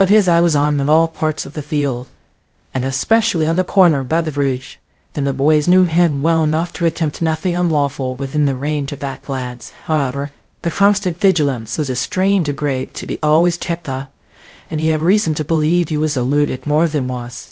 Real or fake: fake